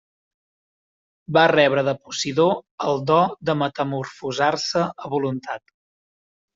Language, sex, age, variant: Catalan, male, 19-29, Central